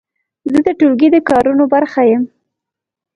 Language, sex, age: Pashto, female, 19-29